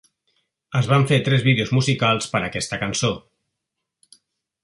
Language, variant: Catalan, Central